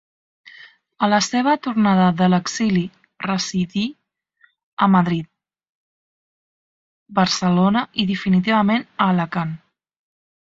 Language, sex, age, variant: Catalan, female, 19-29, Central